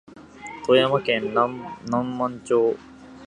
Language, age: Japanese, 19-29